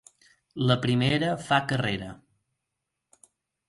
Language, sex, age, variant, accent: Catalan, male, 19-29, Balear, mallorquí